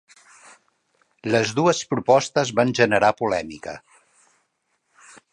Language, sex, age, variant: Catalan, male, 50-59, Central